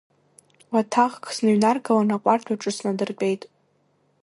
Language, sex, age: Abkhazian, female, under 19